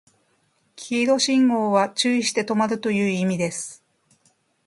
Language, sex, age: Japanese, female, 50-59